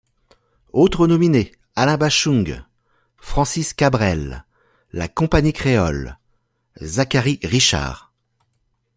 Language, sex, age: French, male, 40-49